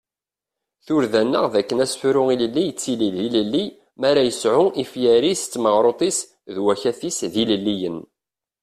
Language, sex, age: Kabyle, male, 30-39